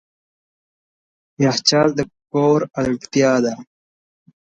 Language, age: Pashto, 19-29